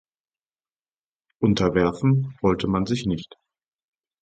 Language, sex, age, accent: German, male, 30-39, Deutschland Deutsch